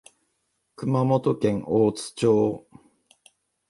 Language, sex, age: Japanese, male, 40-49